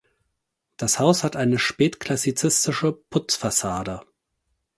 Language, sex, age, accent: German, male, 30-39, Deutschland Deutsch